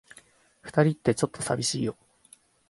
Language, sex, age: Japanese, male, 19-29